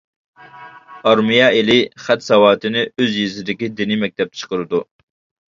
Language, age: Uyghur, 19-29